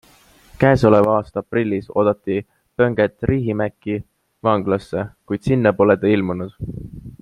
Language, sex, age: Estonian, male, 19-29